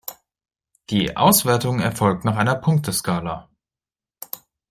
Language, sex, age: German, male, 19-29